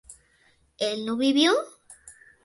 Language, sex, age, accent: Spanish, male, under 19, Andino-Pacífico: Colombia, Perú, Ecuador, oeste de Bolivia y Venezuela andina